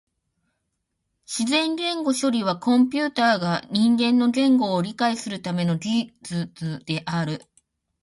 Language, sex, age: Japanese, female, 40-49